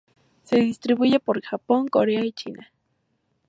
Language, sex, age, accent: Spanish, female, 19-29, México